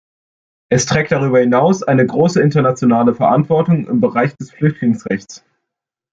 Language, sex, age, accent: German, male, under 19, Deutschland Deutsch